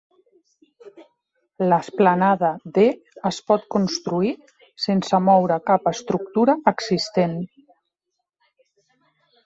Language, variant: Catalan, Central